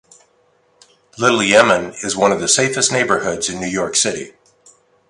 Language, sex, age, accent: English, male, 60-69, United States English